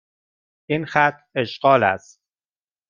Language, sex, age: Persian, male, 40-49